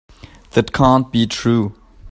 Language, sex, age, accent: English, male, 19-29, United States English